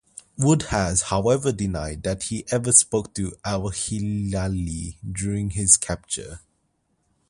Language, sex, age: English, male, 19-29